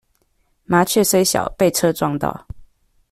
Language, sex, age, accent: Chinese, female, 19-29, 出生地：臺北市